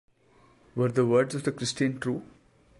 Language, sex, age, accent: English, male, 19-29, India and South Asia (India, Pakistan, Sri Lanka)